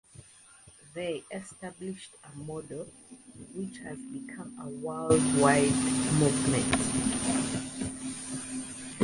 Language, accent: English, United States English